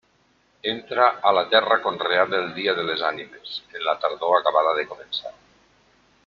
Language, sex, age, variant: Catalan, male, 60-69, Nord-Occidental